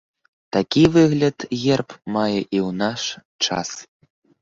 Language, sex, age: Belarusian, male, 19-29